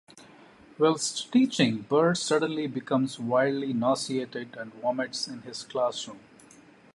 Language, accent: English, India and South Asia (India, Pakistan, Sri Lanka)